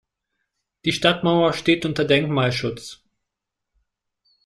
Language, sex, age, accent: German, male, 19-29, Deutschland Deutsch